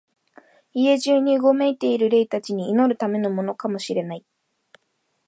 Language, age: Japanese, 19-29